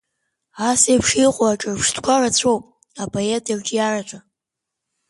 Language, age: Abkhazian, under 19